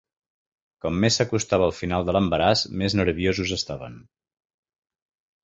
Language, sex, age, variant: Catalan, male, 50-59, Central